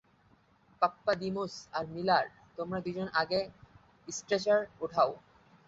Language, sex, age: Bengali, male, 19-29